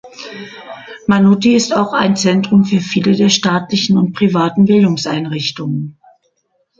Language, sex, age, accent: German, female, 50-59, Deutschland Deutsch